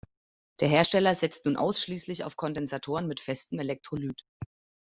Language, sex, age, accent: German, female, 30-39, Deutschland Deutsch